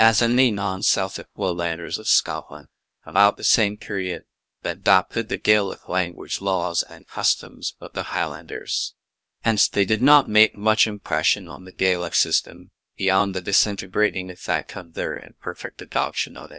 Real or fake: fake